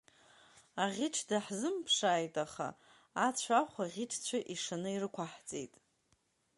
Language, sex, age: Abkhazian, female, 40-49